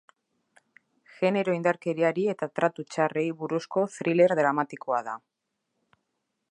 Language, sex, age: Basque, female, 30-39